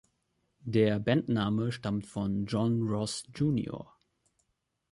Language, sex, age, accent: German, male, 19-29, Deutschland Deutsch